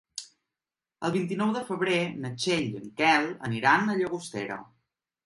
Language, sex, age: Catalan, male, 19-29